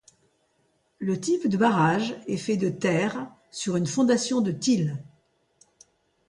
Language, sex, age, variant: French, female, 70-79, Français de métropole